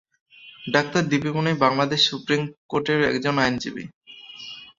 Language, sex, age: Bengali, male, 19-29